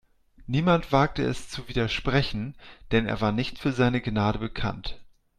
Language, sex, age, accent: German, male, 40-49, Deutschland Deutsch